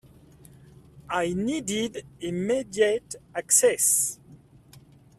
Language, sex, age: English, male, 40-49